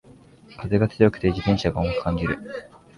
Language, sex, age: Japanese, male, 19-29